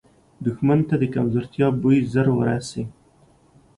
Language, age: Pashto, 30-39